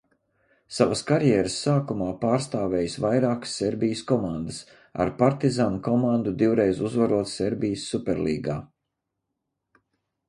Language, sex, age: Latvian, male, 50-59